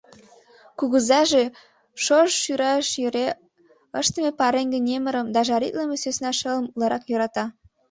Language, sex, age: Mari, female, under 19